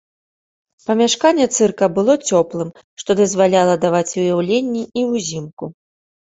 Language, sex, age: Belarusian, female, 30-39